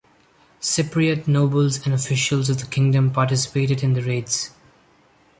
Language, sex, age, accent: English, male, 19-29, India and South Asia (India, Pakistan, Sri Lanka)